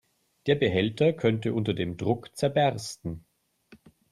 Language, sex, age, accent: German, male, 40-49, Deutschland Deutsch